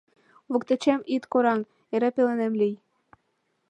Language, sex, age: Mari, female, under 19